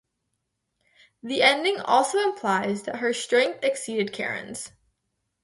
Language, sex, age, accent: English, female, under 19, United States English